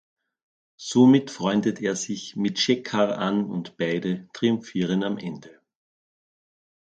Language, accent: German, Österreichisches Deutsch